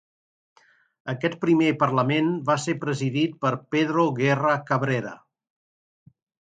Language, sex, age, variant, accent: Catalan, male, 60-69, Central, central